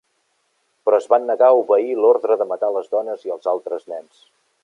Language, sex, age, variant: Catalan, male, 40-49, Central